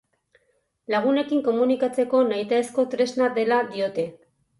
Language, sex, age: Basque, female, 50-59